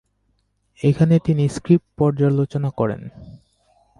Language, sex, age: Bengali, male, 30-39